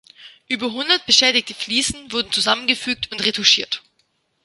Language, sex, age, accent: German, female, 30-39, Deutschland Deutsch